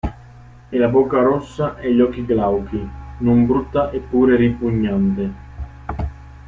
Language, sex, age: Italian, male, 19-29